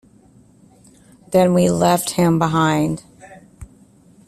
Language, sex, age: English, female, 30-39